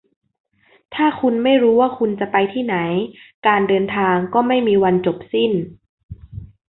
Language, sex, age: Thai, female, 19-29